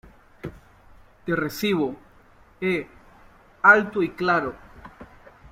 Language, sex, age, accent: Spanish, male, 19-29, América central